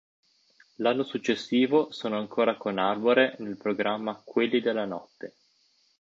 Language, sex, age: Italian, male, 30-39